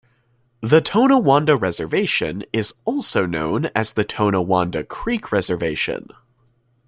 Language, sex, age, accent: English, male, under 19, United States English